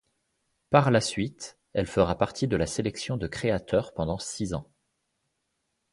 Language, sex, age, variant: French, male, 30-39, Français de métropole